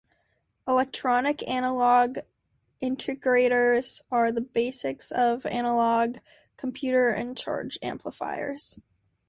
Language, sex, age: English, female, under 19